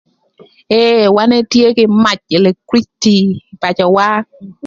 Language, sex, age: Thur, female, 30-39